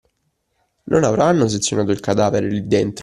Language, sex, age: Italian, male, 19-29